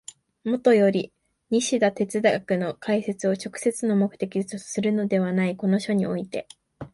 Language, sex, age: Japanese, female, 19-29